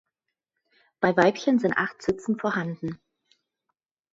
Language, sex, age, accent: German, female, 30-39, Hochdeutsch